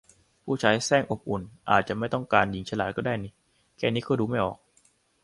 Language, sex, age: Thai, male, under 19